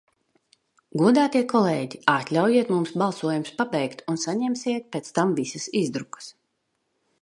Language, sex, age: Latvian, female, 30-39